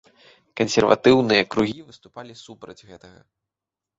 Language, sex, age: Belarusian, male, 19-29